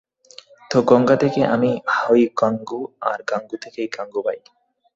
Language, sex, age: Bengali, male, 19-29